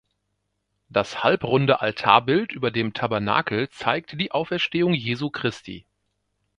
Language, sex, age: German, male, 40-49